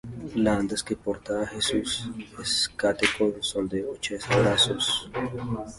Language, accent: Spanish, España: Centro-Sur peninsular (Madrid, Toledo, Castilla-La Mancha)